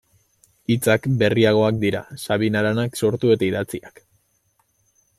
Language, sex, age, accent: Basque, male, 19-29, Mendebalekoa (Araba, Bizkaia, Gipuzkoako mendebaleko herri batzuk)